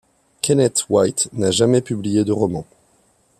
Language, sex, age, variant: French, male, 30-39, Français de métropole